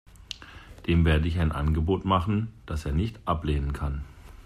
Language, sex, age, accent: German, male, 40-49, Deutschland Deutsch